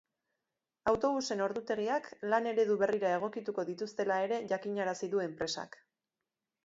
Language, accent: Basque, Erdialdekoa edo Nafarra (Gipuzkoa, Nafarroa)